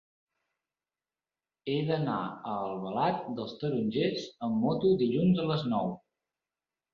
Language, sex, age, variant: Catalan, male, 30-39, Nord-Occidental